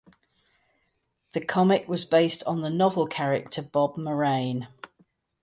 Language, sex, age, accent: English, female, 50-59, England English